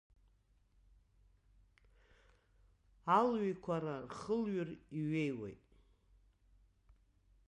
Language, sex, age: Abkhazian, female, 60-69